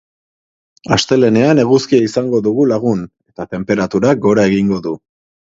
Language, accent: Basque, Erdialdekoa edo Nafarra (Gipuzkoa, Nafarroa)